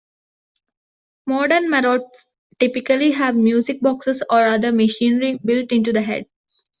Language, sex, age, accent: English, female, 19-29, India and South Asia (India, Pakistan, Sri Lanka)